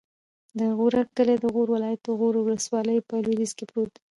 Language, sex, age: Pashto, female, 19-29